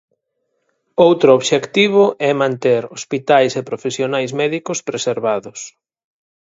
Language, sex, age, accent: Galician, male, 40-49, Atlántico (seseo e gheada)